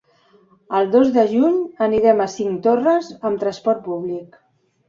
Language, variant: Catalan, Central